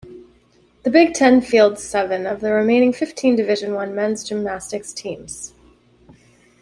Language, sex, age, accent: English, female, 30-39, United States English